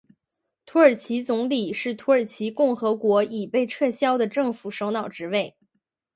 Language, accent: Chinese, 出生地：吉林省